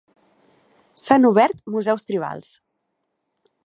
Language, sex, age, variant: Catalan, female, 30-39, Central